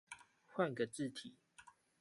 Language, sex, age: Chinese, male, 19-29